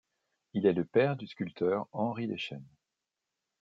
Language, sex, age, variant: French, male, 40-49, Français de métropole